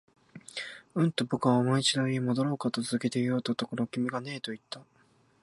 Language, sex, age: Japanese, male, 19-29